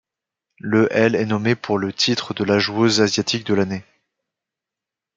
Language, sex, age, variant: French, male, 19-29, Français de métropole